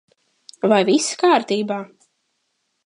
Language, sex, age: Latvian, male, under 19